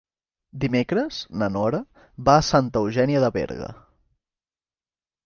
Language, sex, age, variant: Catalan, male, 19-29, Central